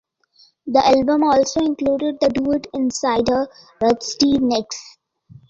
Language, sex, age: English, female, 19-29